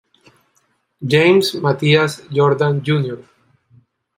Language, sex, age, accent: Spanish, male, 30-39, Caribe: Cuba, Venezuela, Puerto Rico, República Dominicana, Panamá, Colombia caribeña, México caribeño, Costa del golfo de México